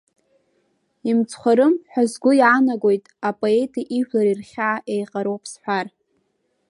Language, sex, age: Abkhazian, female, under 19